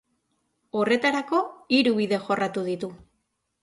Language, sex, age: Basque, female, 30-39